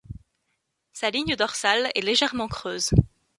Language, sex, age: French, female, 19-29